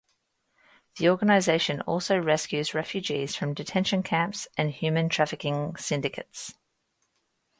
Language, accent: English, Australian English